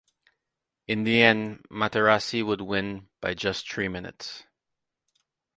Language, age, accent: English, 30-39, West Indies and Bermuda (Bahamas, Bermuda, Jamaica, Trinidad)